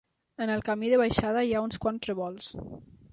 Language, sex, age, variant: Catalan, female, 19-29, Nord-Occidental